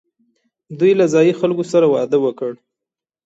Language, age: Pashto, 30-39